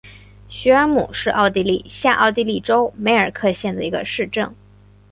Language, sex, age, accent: Chinese, female, 19-29, 出生地：广东省